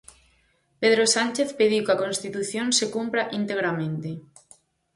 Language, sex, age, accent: Galician, female, 19-29, Normativo (estándar)